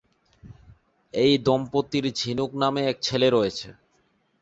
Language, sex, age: Bengali, male, 19-29